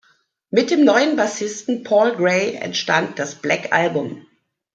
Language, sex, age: German, female, 50-59